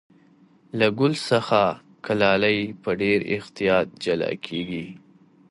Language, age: Pashto, 30-39